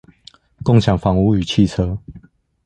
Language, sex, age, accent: Chinese, male, 19-29, 出生地：彰化縣